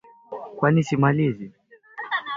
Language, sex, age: Swahili, male, 19-29